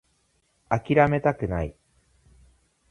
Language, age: Japanese, 30-39